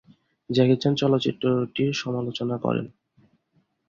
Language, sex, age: Bengali, male, 19-29